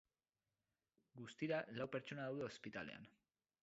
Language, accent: Basque, Mendebalekoa (Araba, Bizkaia, Gipuzkoako mendebaleko herri batzuk)